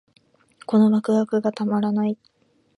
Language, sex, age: Japanese, female, 19-29